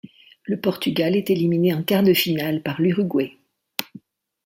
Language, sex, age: French, female, 60-69